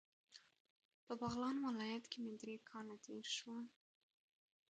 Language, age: Pashto, under 19